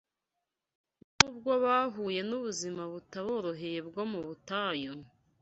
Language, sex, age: Kinyarwanda, female, 19-29